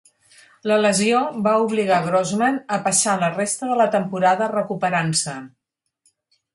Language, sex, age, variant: Catalan, female, 50-59, Central